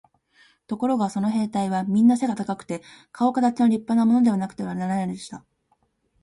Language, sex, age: Japanese, female, 19-29